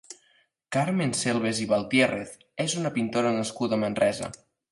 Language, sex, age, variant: Catalan, male, under 19, Septentrional